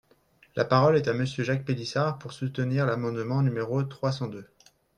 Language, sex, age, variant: French, male, 19-29, Français de métropole